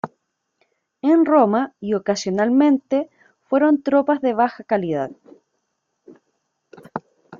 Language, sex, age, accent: Spanish, female, 30-39, Chileno: Chile, Cuyo